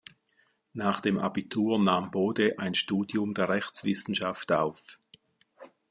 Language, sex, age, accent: German, male, 60-69, Schweizerdeutsch